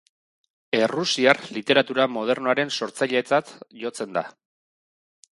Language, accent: Basque, Erdialdekoa edo Nafarra (Gipuzkoa, Nafarroa)